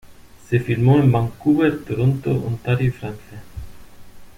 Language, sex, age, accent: Spanish, male, 40-49, España: Sur peninsular (Andalucia, Extremadura, Murcia)